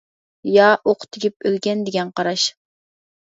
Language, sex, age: Uyghur, female, 19-29